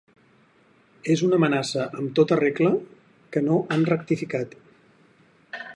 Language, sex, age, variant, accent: Catalan, male, 40-49, Central, central